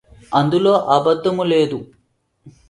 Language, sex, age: Telugu, male, 19-29